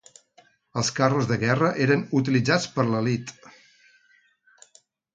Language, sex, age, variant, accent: Catalan, male, 50-59, Central, central